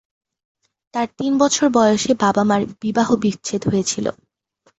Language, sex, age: Bengali, female, under 19